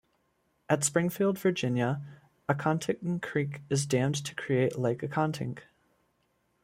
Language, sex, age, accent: English, male, 19-29, United States English